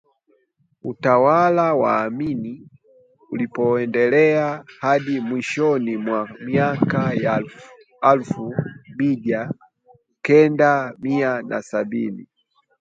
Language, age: Swahili, 19-29